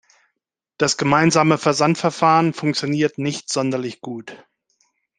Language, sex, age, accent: German, male, 50-59, Deutschland Deutsch